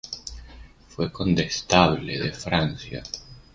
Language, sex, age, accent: Spanish, male, 19-29, Rioplatense: Argentina, Uruguay, este de Bolivia, Paraguay